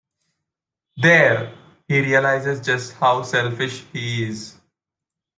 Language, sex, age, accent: English, male, 19-29, India and South Asia (India, Pakistan, Sri Lanka)